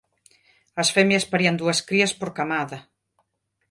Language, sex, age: Galician, female, 50-59